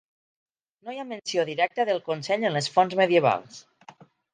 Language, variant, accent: Catalan, Nord-Occidental, Tortosí